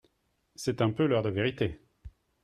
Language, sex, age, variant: French, male, 40-49, Français de métropole